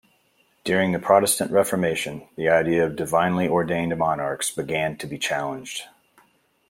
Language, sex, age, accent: English, male, 40-49, United States English